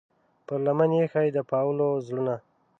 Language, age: Pashto, 30-39